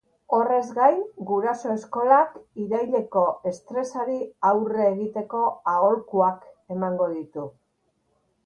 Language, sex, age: Basque, female, 60-69